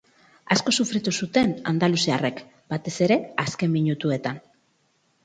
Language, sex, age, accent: Basque, female, 30-39, Mendebalekoa (Araba, Bizkaia, Gipuzkoako mendebaleko herri batzuk)